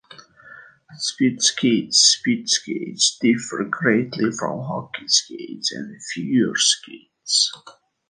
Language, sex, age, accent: English, male, 19-29, United States English